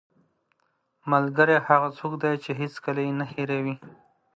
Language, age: Pashto, 30-39